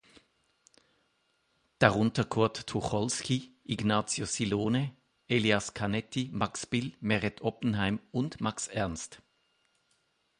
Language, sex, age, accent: German, male, 50-59, Schweizerdeutsch